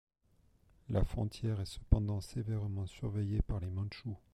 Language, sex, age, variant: French, male, 40-49, Français de métropole